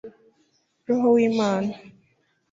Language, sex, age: Kinyarwanda, female, 19-29